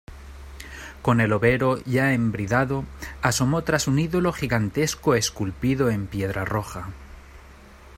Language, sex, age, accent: Spanish, male, 30-39, España: Norte peninsular (Asturias, Castilla y León, Cantabria, País Vasco, Navarra, Aragón, La Rioja, Guadalajara, Cuenca)